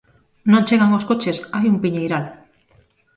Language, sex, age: Galician, female, 30-39